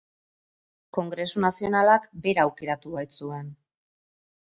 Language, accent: Basque, Mendebalekoa (Araba, Bizkaia, Gipuzkoako mendebaleko herri batzuk)